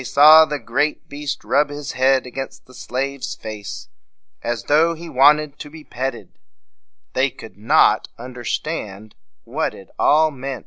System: none